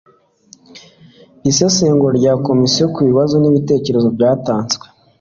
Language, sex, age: Kinyarwanda, male, 19-29